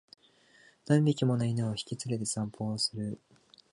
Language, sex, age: Japanese, male, 19-29